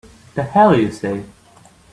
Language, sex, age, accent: English, male, 19-29, United States English